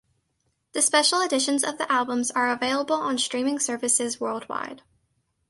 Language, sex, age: English, female, under 19